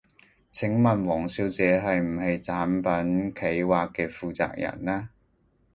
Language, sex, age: Cantonese, male, 30-39